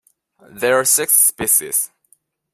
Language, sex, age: English, male, 19-29